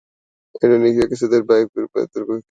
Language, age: Urdu, 19-29